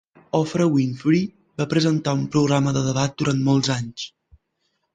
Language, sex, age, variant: Catalan, male, 19-29, Central